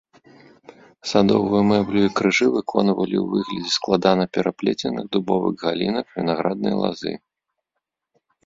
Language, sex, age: Belarusian, male, 30-39